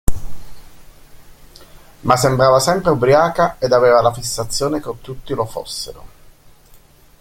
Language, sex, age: Italian, male, 50-59